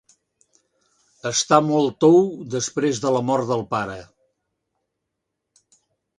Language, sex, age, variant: Catalan, male, 80-89, Central